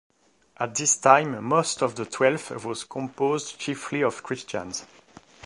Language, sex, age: English, male, 50-59